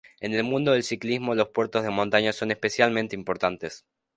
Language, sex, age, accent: Spanish, male, under 19, Rioplatense: Argentina, Uruguay, este de Bolivia, Paraguay